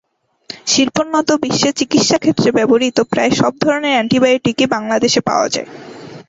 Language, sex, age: Bengali, female, under 19